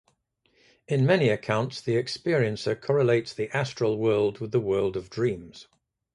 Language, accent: English, England English